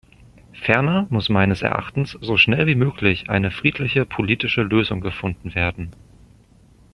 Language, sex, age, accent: German, male, 30-39, Deutschland Deutsch